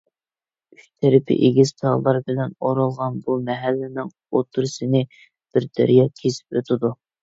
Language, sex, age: Uyghur, male, 19-29